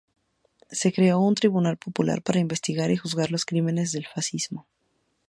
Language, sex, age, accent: Spanish, female, 19-29, México